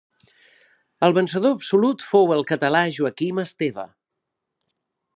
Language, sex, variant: Catalan, male, Central